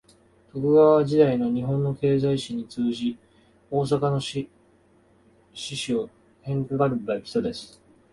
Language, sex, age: Japanese, male, 19-29